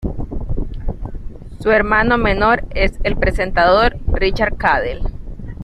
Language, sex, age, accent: Spanish, female, 19-29, Caribe: Cuba, Venezuela, Puerto Rico, República Dominicana, Panamá, Colombia caribeña, México caribeño, Costa del golfo de México